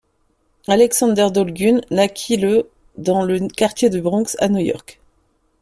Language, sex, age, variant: French, female, 40-49, Français de métropole